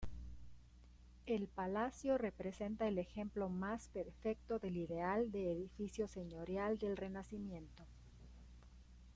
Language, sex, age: Spanish, female, 40-49